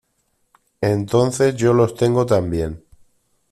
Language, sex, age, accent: Spanish, male, 40-49, España: Norte peninsular (Asturias, Castilla y León, Cantabria, País Vasco, Navarra, Aragón, La Rioja, Guadalajara, Cuenca)